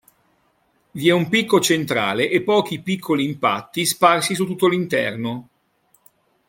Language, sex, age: Italian, male, 60-69